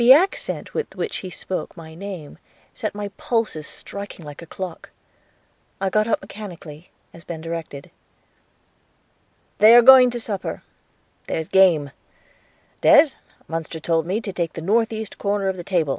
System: none